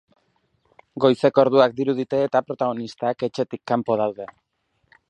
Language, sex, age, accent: Basque, male, 30-39, Mendebalekoa (Araba, Bizkaia, Gipuzkoako mendebaleko herri batzuk)